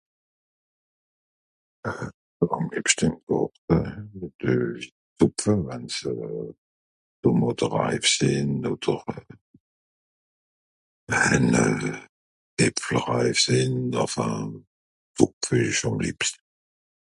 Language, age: Swiss German, 70-79